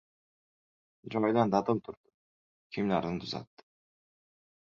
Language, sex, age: Uzbek, male, 19-29